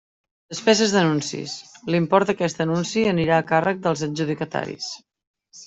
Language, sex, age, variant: Catalan, female, 50-59, Central